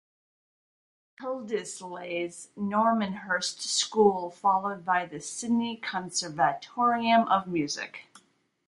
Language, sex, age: English, female, 40-49